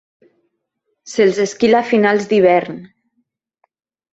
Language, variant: Catalan, Nord-Occidental